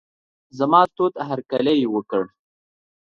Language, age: Pashto, 19-29